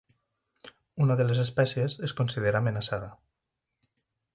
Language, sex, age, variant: Catalan, male, 40-49, Nord-Occidental